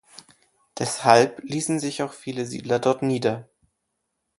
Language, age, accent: German, 19-29, Deutschland Deutsch